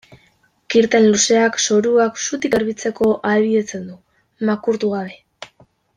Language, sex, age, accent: Basque, female, 19-29, Mendebalekoa (Araba, Bizkaia, Gipuzkoako mendebaleko herri batzuk)